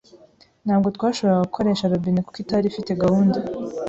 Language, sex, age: Kinyarwanda, female, 19-29